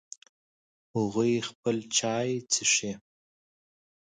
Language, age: Pashto, 19-29